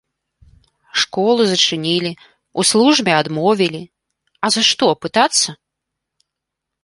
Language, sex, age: Belarusian, female, 40-49